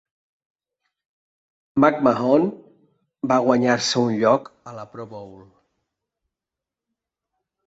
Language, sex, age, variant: Catalan, male, 50-59, Central